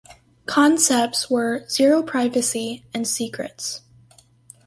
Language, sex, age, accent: English, female, under 19, United States English